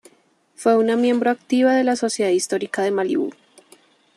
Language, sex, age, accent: Spanish, female, 30-39, Caribe: Cuba, Venezuela, Puerto Rico, República Dominicana, Panamá, Colombia caribeña, México caribeño, Costa del golfo de México